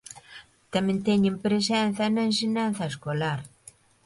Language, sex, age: Galician, female, 50-59